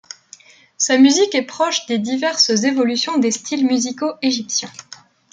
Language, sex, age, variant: French, female, 19-29, Français de métropole